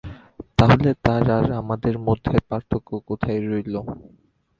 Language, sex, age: Bengali, male, 19-29